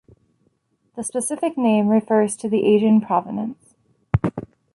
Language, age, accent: English, 30-39, United States English